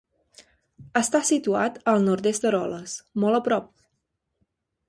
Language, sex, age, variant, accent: Catalan, female, 19-29, Central, septentrional